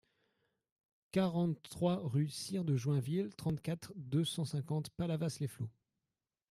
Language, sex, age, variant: French, male, 30-39, Français de métropole